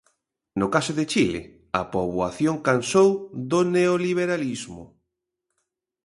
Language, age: Galician, 50-59